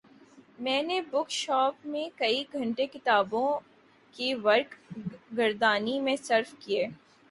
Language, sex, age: Urdu, female, 19-29